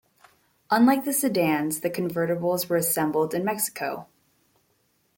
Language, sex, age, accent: English, female, 19-29, United States English